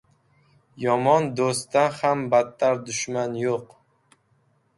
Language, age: Uzbek, 19-29